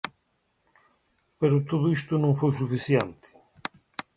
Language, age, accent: Galician, 50-59, Oriental (común en zona oriental)